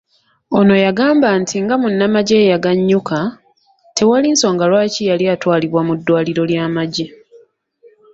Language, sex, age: Ganda, female, 30-39